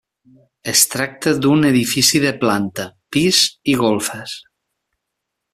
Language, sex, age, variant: Catalan, male, 40-49, Nord-Occidental